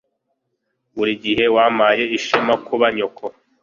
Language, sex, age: Kinyarwanda, male, 19-29